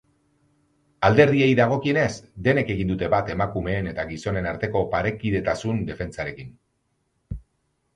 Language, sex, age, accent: Basque, male, 40-49, Mendebalekoa (Araba, Bizkaia, Gipuzkoako mendebaleko herri batzuk)